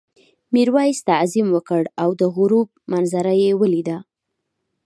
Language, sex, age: Pashto, female, 19-29